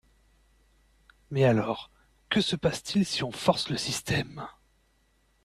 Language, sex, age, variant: French, male, 30-39, Français de métropole